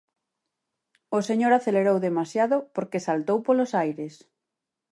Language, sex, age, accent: Galician, female, 30-39, Oriental (común en zona oriental)